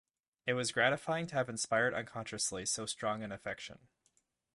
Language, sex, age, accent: English, male, 19-29, Canadian English